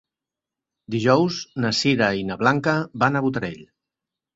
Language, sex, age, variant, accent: Catalan, male, 60-69, Central, Barcelonès